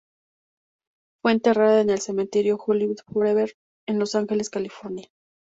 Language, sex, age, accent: Spanish, female, 30-39, México